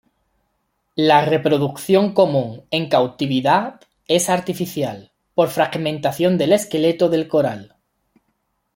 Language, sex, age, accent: Spanish, male, 30-39, España: Sur peninsular (Andalucia, Extremadura, Murcia)